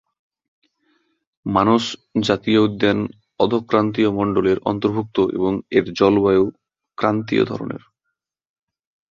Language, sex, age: Bengali, male, 19-29